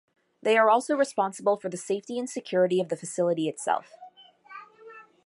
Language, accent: English, United States English